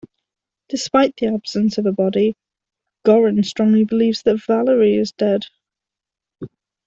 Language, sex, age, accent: English, female, 30-39, Welsh English